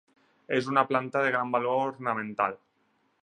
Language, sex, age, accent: Catalan, male, 30-39, Tortosí